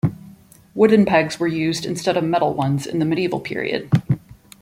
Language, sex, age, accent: English, female, 40-49, United States English